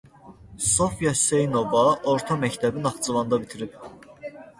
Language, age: Azerbaijani, 19-29